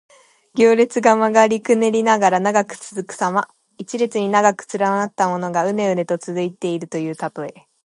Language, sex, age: Japanese, female, 19-29